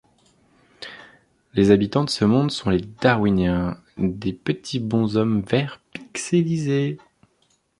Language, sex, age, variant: French, male, 30-39, Français de métropole